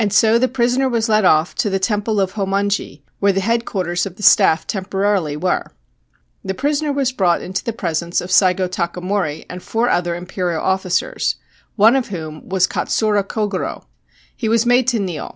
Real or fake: real